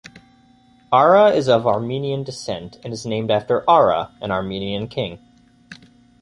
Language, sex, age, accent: English, male, 19-29, United States English